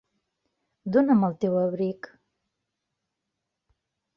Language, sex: Catalan, female